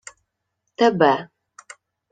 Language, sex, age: Ukrainian, female, 30-39